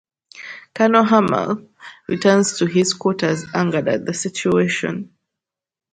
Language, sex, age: English, female, 19-29